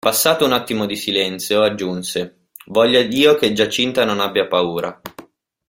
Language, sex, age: Italian, male, 19-29